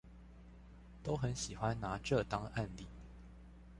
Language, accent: Chinese, 出生地：彰化縣